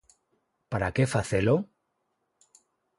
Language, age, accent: Galician, 40-49, Normativo (estándar); Neofalante